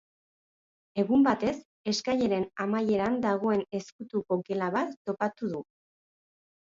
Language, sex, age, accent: Basque, female, 30-39, Batua